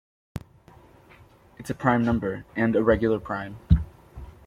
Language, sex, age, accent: English, male, 19-29, United States English